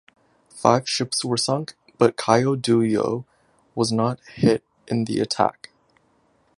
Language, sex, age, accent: English, male, 19-29, Canadian English